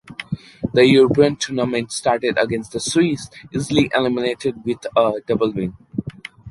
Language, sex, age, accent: English, male, 19-29, India and South Asia (India, Pakistan, Sri Lanka)